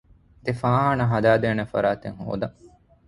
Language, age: Divehi, 30-39